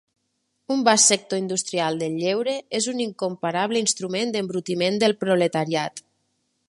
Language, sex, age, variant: Catalan, female, 30-39, Nord-Occidental